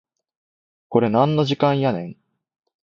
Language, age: Japanese, 19-29